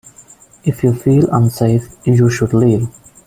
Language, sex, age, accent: English, male, 19-29, India and South Asia (India, Pakistan, Sri Lanka)